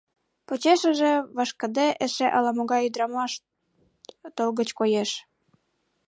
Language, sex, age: Mari, female, 19-29